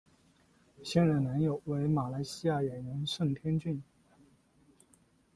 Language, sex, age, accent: Chinese, male, 19-29, 出生地：河北省